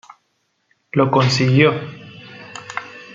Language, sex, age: Spanish, male, 30-39